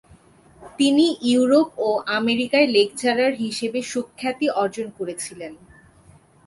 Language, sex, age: Bengali, female, 19-29